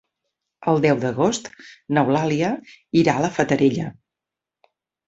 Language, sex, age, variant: Catalan, female, 50-59, Central